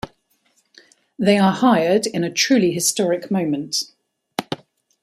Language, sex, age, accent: English, female, 40-49, England English